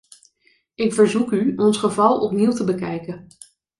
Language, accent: Dutch, Nederlands Nederlands